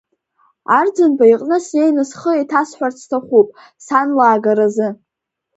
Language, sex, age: Abkhazian, female, under 19